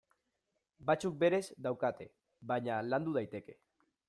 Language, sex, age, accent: Basque, male, 19-29, Mendebalekoa (Araba, Bizkaia, Gipuzkoako mendebaleko herri batzuk)